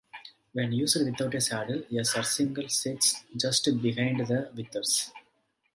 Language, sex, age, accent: English, male, 30-39, India and South Asia (India, Pakistan, Sri Lanka)